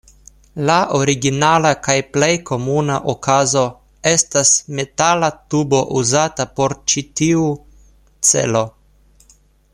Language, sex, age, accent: Esperanto, male, 19-29, Internacia